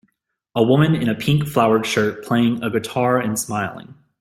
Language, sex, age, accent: English, male, 19-29, United States English